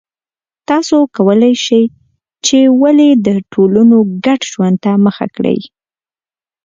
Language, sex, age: Pashto, female, 19-29